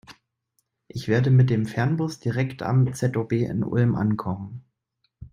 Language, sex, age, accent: German, male, 19-29, Deutschland Deutsch